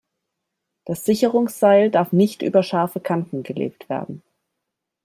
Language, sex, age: German, female, 40-49